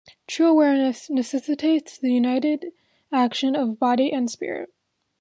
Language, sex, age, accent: English, female, under 19, United States English